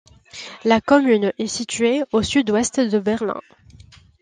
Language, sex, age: French, female, 19-29